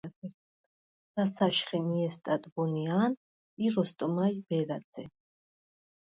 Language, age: Svan, 30-39